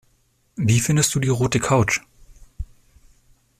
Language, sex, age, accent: German, male, 19-29, Deutschland Deutsch